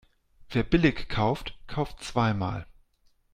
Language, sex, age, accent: German, male, 40-49, Deutschland Deutsch